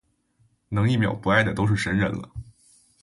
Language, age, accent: Chinese, under 19, 出生地：河北省